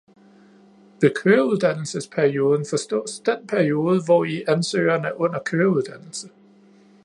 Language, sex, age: Danish, male, 30-39